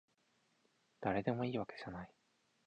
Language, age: Japanese, 19-29